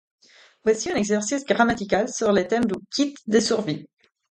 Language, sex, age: French, female, 30-39